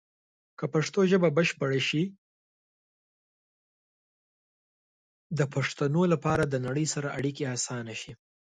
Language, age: Pashto, 19-29